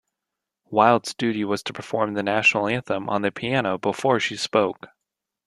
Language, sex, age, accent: English, male, 19-29, United States English